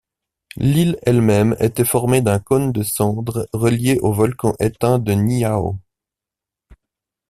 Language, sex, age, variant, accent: French, male, 40-49, Français d'Europe, Français de Suisse